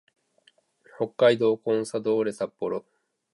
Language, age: Japanese, 30-39